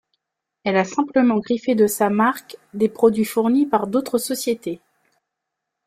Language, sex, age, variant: French, female, 30-39, Français de métropole